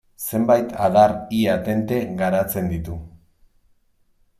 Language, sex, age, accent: Basque, male, 30-39, Mendebalekoa (Araba, Bizkaia, Gipuzkoako mendebaleko herri batzuk)